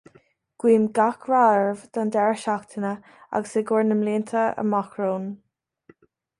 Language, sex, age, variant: Irish, female, 19-29, Gaeilge na Mumhan